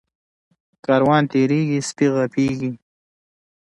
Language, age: Pashto, 19-29